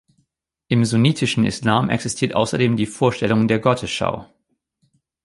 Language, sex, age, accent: German, male, 30-39, Deutschland Deutsch